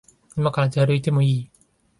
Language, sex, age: Japanese, male, 19-29